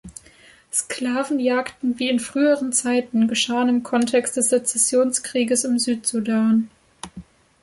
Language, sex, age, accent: German, female, under 19, Deutschland Deutsch